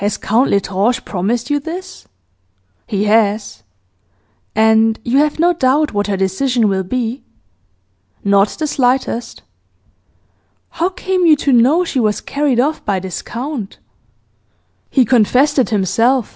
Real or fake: real